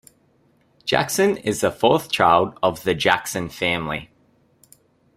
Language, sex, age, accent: English, male, 19-29, Australian English